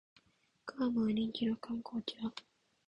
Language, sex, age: Japanese, female, under 19